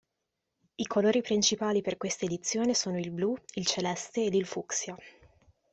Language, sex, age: Italian, female, 19-29